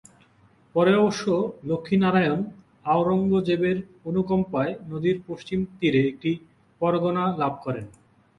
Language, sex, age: Bengali, male, 19-29